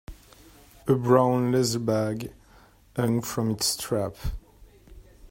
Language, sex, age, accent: English, male, 30-39, England English